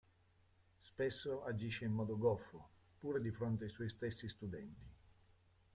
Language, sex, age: Italian, male, 50-59